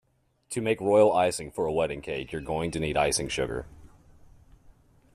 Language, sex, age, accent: English, male, 30-39, United States English